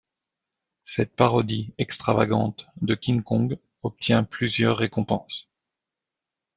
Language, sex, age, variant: French, male, 30-39, Français de métropole